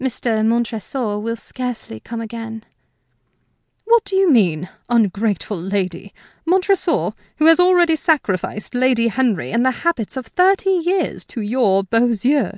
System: none